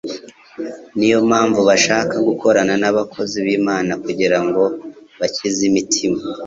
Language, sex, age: Kinyarwanda, male, 30-39